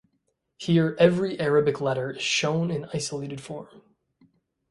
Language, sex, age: English, male, 19-29